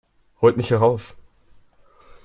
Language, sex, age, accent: German, male, under 19, Deutschland Deutsch